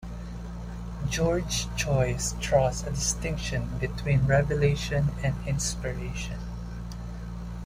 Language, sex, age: English, male, 19-29